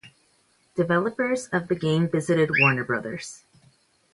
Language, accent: English, United States English